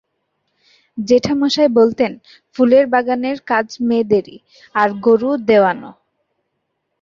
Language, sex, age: Bengali, female, 19-29